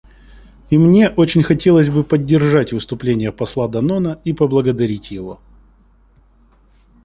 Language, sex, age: Russian, male, 19-29